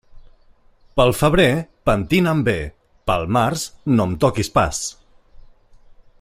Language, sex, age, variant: Catalan, male, 40-49, Central